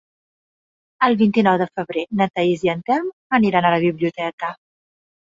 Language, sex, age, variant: Catalan, female, 40-49, Central